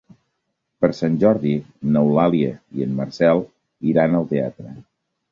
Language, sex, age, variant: Catalan, male, 50-59, Central